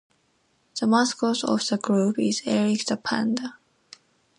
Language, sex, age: English, female, 19-29